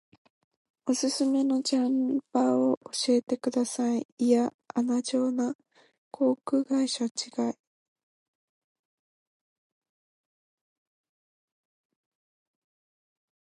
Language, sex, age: Japanese, female, 19-29